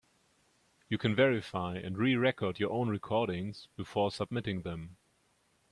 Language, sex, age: English, male, 30-39